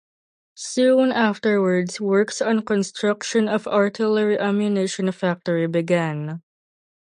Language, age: English, under 19